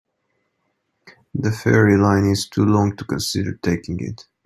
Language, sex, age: English, male, 19-29